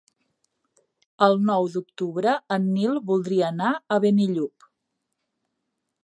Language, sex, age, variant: Catalan, female, 40-49, Central